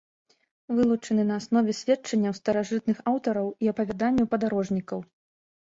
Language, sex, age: Belarusian, female, 19-29